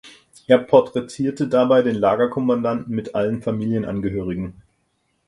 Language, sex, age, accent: German, male, 50-59, Deutschland Deutsch